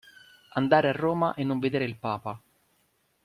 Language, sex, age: Italian, male, 30-39